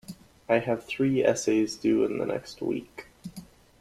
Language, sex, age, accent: English, male, 19-29, United States English